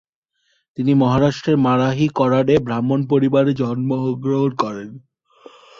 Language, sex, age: Bengali, male, 19-29